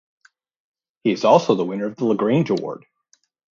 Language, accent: English, United States English